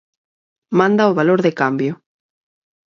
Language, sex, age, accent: Galician, female, 30-39, Normativo (estándar)